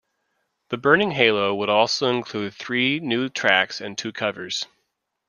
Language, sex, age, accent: English, male, 30-39, United States English